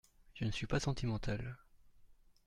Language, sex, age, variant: French, male, 40-49, Français de métropole